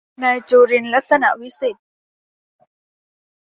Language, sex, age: Thai, female, 19-29